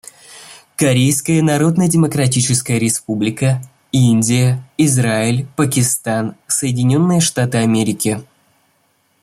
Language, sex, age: Russian, male, under 19